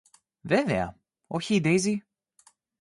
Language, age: Greek, 19-29